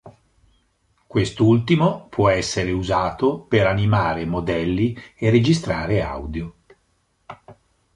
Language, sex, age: Italian, male, 60-69